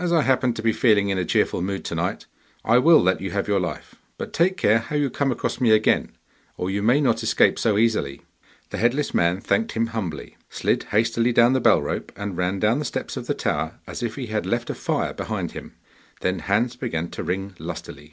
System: none